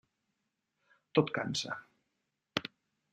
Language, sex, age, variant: Catalan, male, 50-59, Central